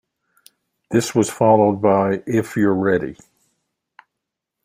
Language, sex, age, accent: English, male, 60-69, United States English